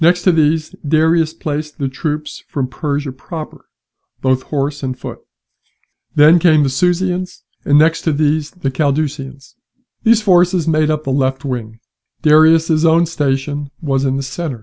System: none